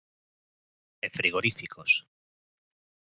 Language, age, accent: Galician, 40-49, Oriental (común en zona oriental)